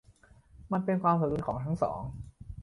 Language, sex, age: Thai, male, 19-29